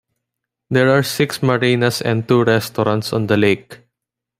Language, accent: English, Filipino